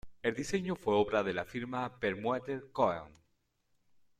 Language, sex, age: Spanish, male, 40-49